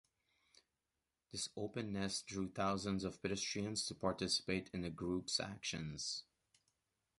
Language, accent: English, Canadian English